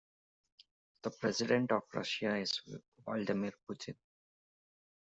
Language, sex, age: English, male, 19-29